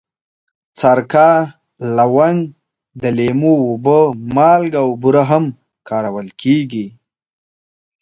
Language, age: Pashto, 19-29